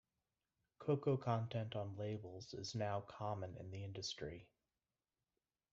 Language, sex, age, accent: English, male, 30-39, United States English